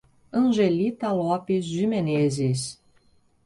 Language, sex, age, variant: Portuguese, female, 40-49, Portuguese (Brasil)